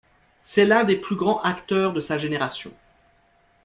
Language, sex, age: French, male, 30-39